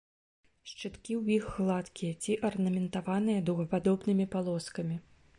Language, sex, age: Belarusian, female, 30-39